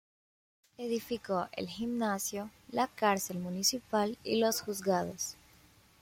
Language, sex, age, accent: Spanish, female, 19-29, América central